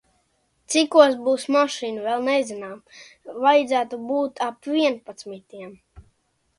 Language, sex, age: Latvian, female, under 19